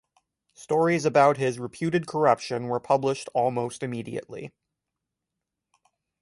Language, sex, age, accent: English, male, 30-39, United States English